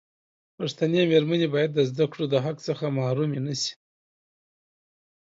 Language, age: Pashto, 40-49